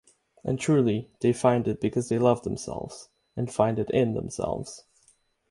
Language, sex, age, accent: English, male, 19-29, United States English; England English